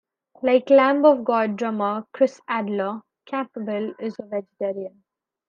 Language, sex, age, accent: English, female, 19-29, India and South Asia (India, Pakistan, Sri Lanka)